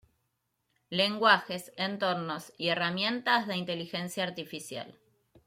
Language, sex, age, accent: Spanish, female, 40-49, Rioplatense: Argentina, Uruguay, este de Bolivia, Paraguay